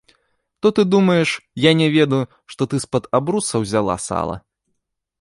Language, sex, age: Belarusian, male, 30-39